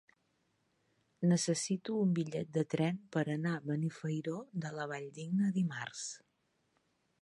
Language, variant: Catalan, Central